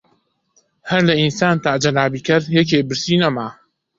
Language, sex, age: Central Kurdish, male, 19-29